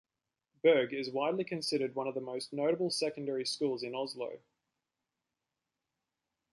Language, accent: English, Australian English